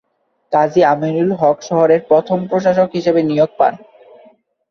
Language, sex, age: Bengali, male, 19-29